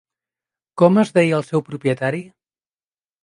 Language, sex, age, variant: Catalan, male, 30-39, Central